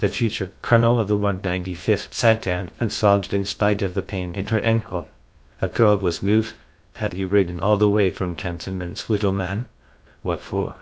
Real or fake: fake